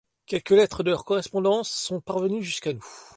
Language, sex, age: French, male, 40-49